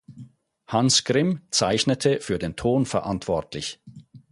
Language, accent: German, Schweizerdeutsch